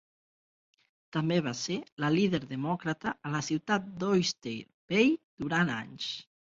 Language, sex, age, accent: Catalan, female, 40-49, Lleida